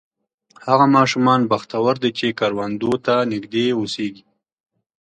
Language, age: Pashto, 19-29